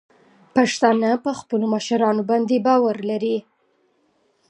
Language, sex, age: Pashto, female, 30-39